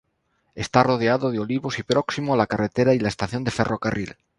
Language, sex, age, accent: Spanish, male, 30-39, España: Norte peninsular (Asturias, Castilla y León, Cantabria, País Vasco, Navarra, Aragón, La Rioja, Guadalajara, Cuenca)